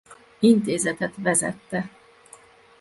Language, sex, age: Hungarian, female, 50-59